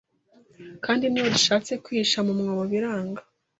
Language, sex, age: Kinyarwanda, female, 30-39